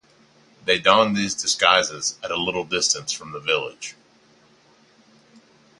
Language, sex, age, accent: English, male, 40-49, United States English